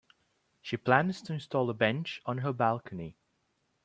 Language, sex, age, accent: English, male, 19-29, England English